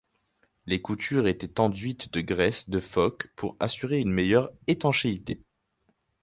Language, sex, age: French, male, 19-29